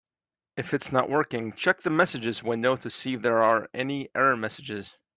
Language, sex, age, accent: English, male, 30-39, United States English